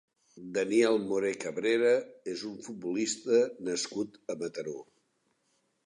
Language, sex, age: Catalan, male, 60-69